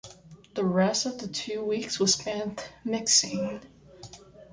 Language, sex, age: English, female, 19-29